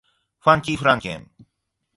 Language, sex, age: Japanese, male, 40-49